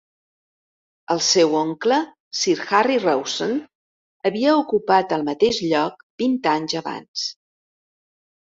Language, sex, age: Catalan, female, 60-69